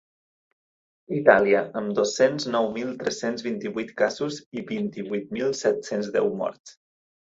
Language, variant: Catalan, Central